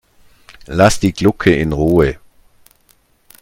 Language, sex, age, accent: German, male, 60-69, Deutschland Deutsch